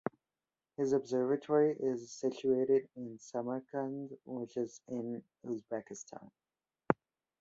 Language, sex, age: English, male, 19-29